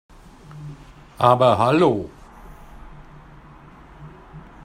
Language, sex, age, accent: German, male, 50-59, Deutschland Deutsch